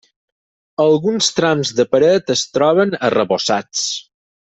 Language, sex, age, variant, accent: Catalan, male, 30-39, Balear, mallorquí